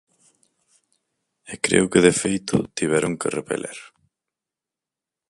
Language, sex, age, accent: Galician, male, 19-29, Central (gheada)